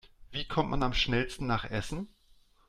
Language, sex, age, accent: German, male, 40-49, Deutschland Deutsch